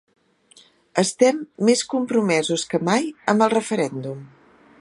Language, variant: Catalan, Central